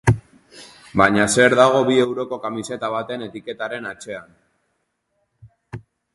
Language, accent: Basque, Mendebalekoa (Araba, Bizkaia, Gipuzkoako mendebaleko herri batzuk)